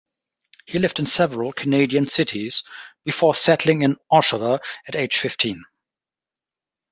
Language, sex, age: English, male, 30-39